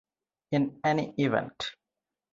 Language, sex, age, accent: English, male, 30-39, India and South Asia (India, Pakistan, Sri Lanka)